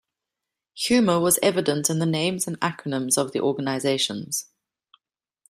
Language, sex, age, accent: English, female, 30-39, Southern African (South Africa, Zimbabwe, Namibia)